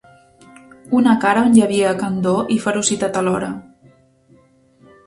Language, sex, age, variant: Catalan, female, 19-29, Central